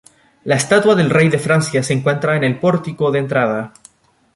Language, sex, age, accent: Spanish, male, 19-29, Chileno: Chile, Cuyo